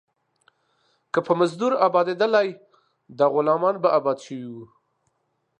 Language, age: Pashto, 40-49